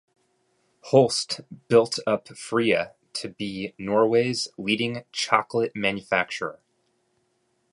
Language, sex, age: English, male, 30-39